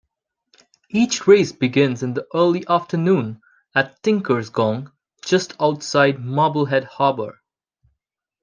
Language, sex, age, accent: English, male, 19-29, England English